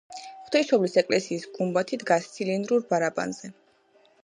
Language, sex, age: Georgian, female, 19-29